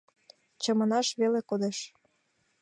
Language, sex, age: Mari, female, 19-29